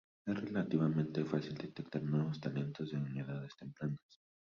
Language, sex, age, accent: Spanish, male, 19-29, Andino-Pacífico: Colombia, Perú, Ecuador, oeste de Bolivia y Venezuela andina